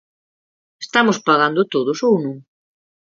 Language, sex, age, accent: Galician, female, 40-49, Oriental (común en zona oriental)